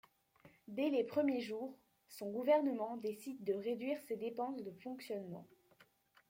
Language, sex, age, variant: French, female, under 19, Français de métropole